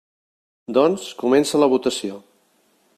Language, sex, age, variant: Catalan, male, 50-59, Central